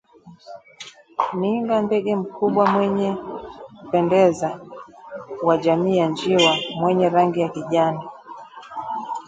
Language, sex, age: Swahili, female, 40-49